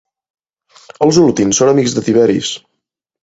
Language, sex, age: Catalan, male, 19-29